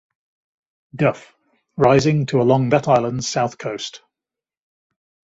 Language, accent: English, England English